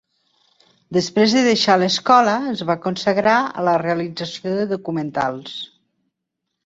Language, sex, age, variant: Catalan, female, 50-59, Nord-Occidental